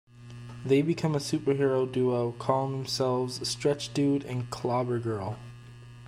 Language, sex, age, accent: English, male, 19-29, United States English